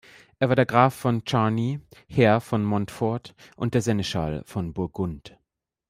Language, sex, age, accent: German, male, 30-39, Deutschland Deutsch